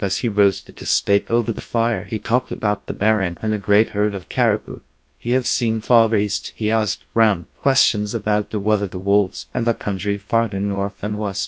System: TTS, GlowTTS